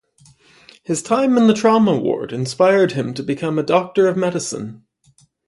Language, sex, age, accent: English, male, 30-39, Canadian English